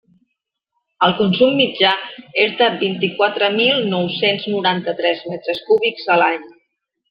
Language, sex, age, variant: Catalan, female, 40-49, Central